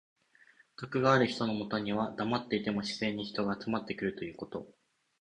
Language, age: Japanese, 19-29